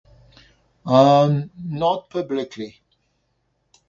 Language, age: English, 60-69